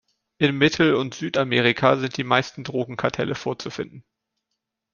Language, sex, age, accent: German, male, 19-29, Deutschland Deutsch